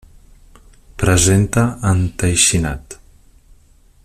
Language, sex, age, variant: Catalan, male, 30-39, Central